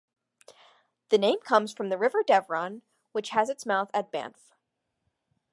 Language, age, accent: English, under 19, United States English